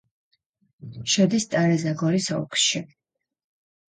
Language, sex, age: Georgian, female, 19-29